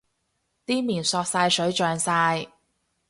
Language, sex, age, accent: Cantonese, female, 30-39, 广州音